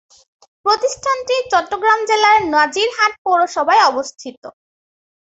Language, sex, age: Bengali, female, under 19